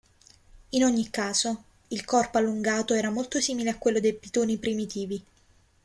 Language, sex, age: Italian, female, 19-29